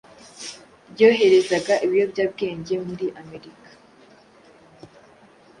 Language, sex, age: Kinyarwanda, female, under 19